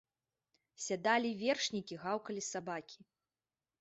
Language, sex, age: Belarusian, female, 30-39